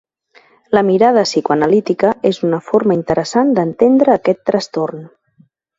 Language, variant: Catalan, Central